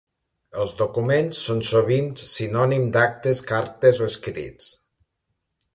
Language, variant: Catalan, Nord-Occidental